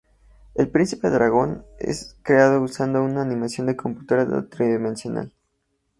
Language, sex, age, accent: Spanish, male, 19-29, México